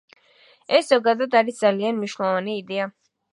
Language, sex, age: Georgian, female, 19-29